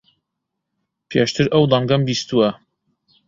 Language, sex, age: Central Kurdish, male, 19-29